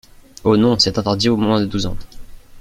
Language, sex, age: French, male, under 19